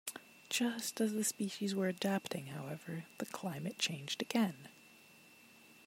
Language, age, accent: English, 19-29, United States English